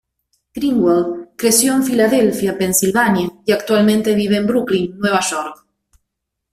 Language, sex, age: Spanish, female, 40-49